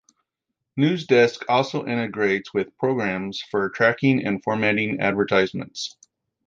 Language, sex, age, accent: English, male, 50-59, United States English